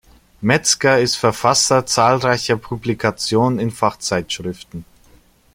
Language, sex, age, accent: German, male, 40-49, Deutschland Deutsch